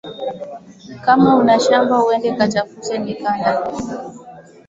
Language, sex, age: Swahili, female, 19-29